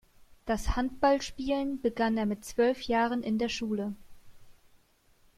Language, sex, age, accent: German, female, 19-29, Deutschland Deutsch